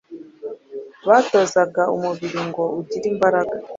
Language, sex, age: Kinyarwanda, female, 19-29